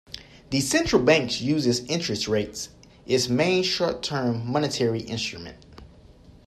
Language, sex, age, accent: English, male, 19-29, United States English